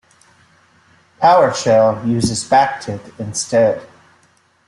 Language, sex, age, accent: English, male, 40-49, United States English